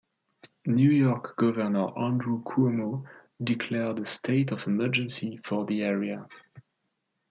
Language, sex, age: English, male, 30-39